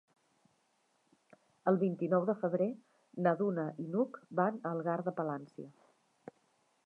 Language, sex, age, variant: Catalan, female, 40-49, Central